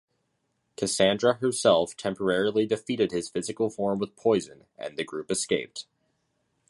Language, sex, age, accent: English, male, under 19, United States English